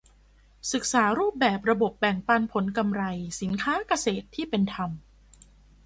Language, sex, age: Thai, female, 19-29